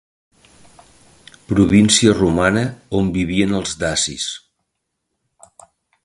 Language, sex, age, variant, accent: Catalan, male, 50-59, Nord-Occidental, nord-occidental